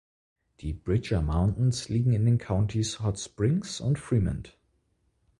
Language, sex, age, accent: German, male, 19-29, Deutschland Deutsch